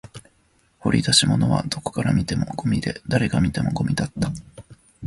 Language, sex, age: Japanese, male, 19-29